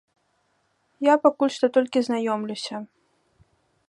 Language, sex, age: Belarusian, female, 19-29